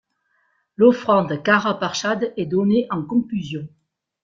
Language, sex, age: French, female, 60-69